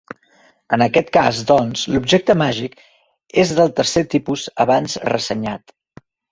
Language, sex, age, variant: Catalan, male, 40-49, Central